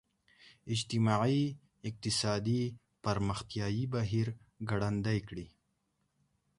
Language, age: Pashto, 19-29